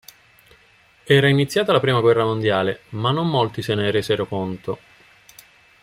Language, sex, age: Italian, male, 50-59